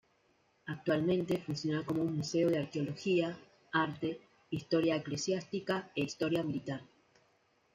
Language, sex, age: Spanish, female, 19-29